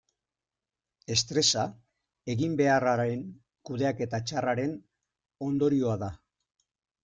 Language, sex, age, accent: Basque, male, 50-59, Erdialdekoa edo Nafarra (Gipuzkoa, Nafarroa)